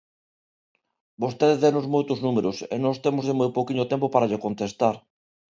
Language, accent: Galician, Neofalante